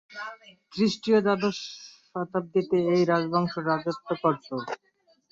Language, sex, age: Bengali, male, 19-29